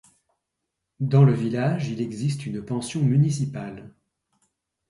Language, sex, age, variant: French, male, 60-69, Français de métropole